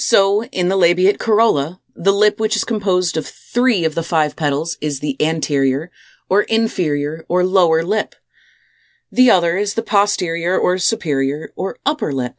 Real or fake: real